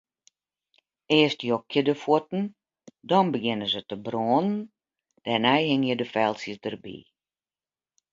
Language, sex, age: Western Frisian, female, 50-59